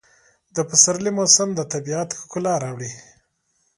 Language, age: Pashto, 30-39